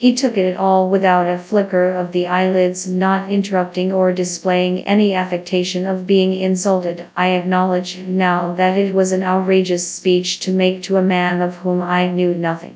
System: TTS, FastPitch